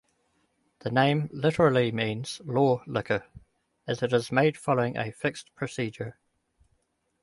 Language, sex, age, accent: English, male, 30-39, New Zealand English